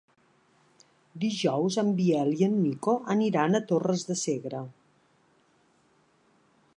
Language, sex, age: Catalan, female, 50-59